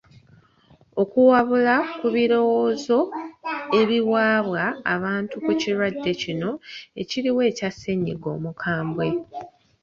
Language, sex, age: Ganda, female, 30-39